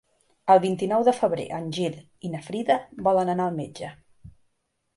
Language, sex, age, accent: Catalan, female, 40-49, balear; central